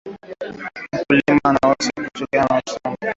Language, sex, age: Swahili, male, 19-29